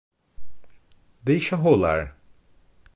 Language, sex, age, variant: Portuguese, male, 30-39, Portuguese (Brasil)